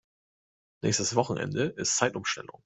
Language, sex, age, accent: German, male, 30-39, Deutschland Deutsch